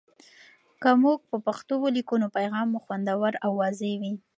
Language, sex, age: Pashto, female, 19-29